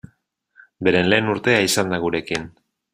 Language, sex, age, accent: Basque, male, 30-39, Mendebalekoa (Araba, Bizkaia, Gipuzkoako mendebaleko herri batzuk)